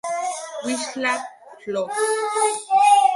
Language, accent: Spanish, México